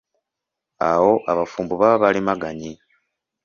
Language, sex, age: Ganda, male, 19-29